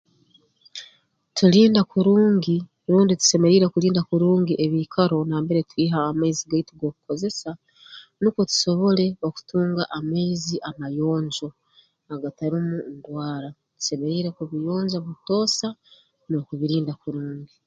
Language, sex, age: Tooro, female, 40-49